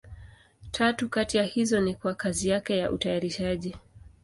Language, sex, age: Swahili, female, 19-29